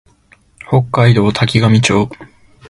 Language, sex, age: Japanese, male, 19-29